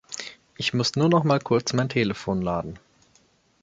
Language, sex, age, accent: German, male, 19-29, Deutschland Deutsch